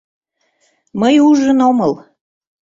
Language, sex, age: Mari, female, 70-79